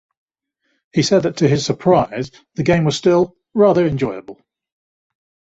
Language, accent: English, England English